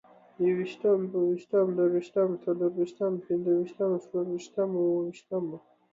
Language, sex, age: Pashto, male, 19-29